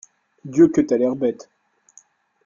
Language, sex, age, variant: French, male, 19-29, Français de métropole